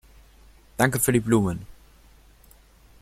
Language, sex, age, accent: German, male, 19-29, Deutschland Deutsch